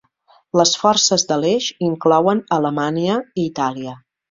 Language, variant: Catalan, Central